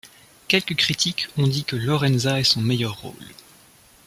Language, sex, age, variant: French, male, 19-29, Français de métropole